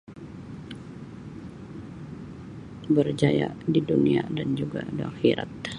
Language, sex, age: Sabah Bisaya, female, 60-69